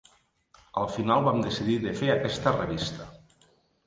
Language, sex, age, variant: Catalan, male, 40-49, Nord-Occidental